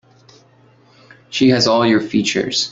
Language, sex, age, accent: English, male, 19-29, United States English